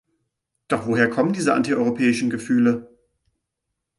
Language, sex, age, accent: German, male, 19-29, Deutschland Deutsch